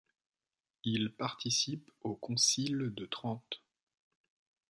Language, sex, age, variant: French, male, 19-29, Français de métropole